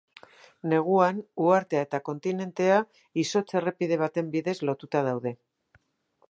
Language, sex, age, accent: Basque, female, 60-69, Mendebalekoa (Araba, Bizkaia, Gipuzkoako mendebaleko herri batzuk)